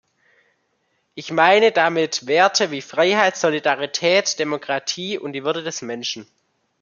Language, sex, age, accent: German, male, under 19, Deutschland Deutsch